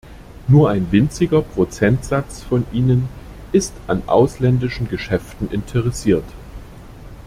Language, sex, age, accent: German, male, 40-49, Deutschland Deutsch